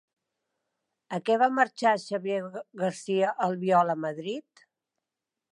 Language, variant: Catalan, Central